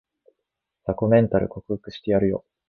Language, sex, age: Japanese, male, 19-29